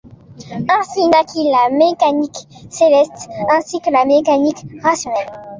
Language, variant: French, Français de métropole